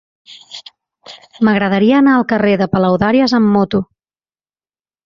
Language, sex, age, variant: Catalan, female, 40-49, Central